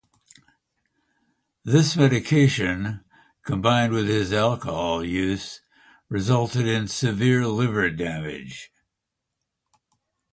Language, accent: English, United States English